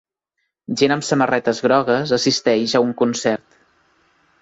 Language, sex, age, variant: Catalan, male, 19-29, Central